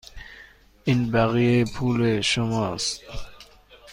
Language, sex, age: Persian, male, 30-39